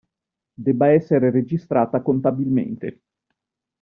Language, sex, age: Italian, male, 50-59